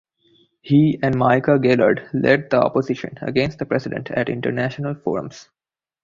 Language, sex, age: English, male, 19-29